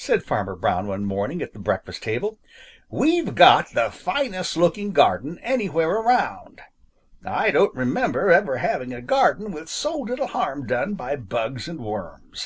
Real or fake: real